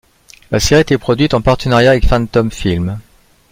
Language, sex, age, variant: French, male, 50-59, Français de métropole